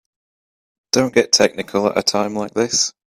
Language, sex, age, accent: English, male, 19-29, England English